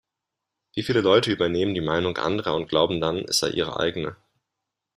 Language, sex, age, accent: German, male, 19-29, Deutschland Deutsch